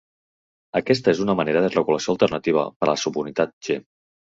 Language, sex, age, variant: Catalan, male, 30-39, Central